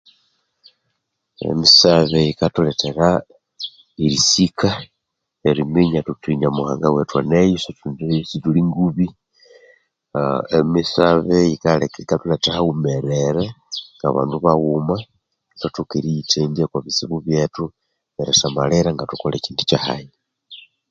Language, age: Konzo, 50-59